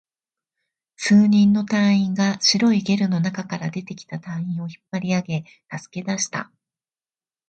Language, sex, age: Japanese, female, 40-49